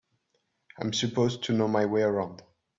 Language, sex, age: English, male, 19-29